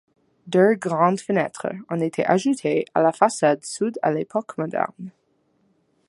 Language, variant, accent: French, Français d'Amérique du Nord, Français du Canada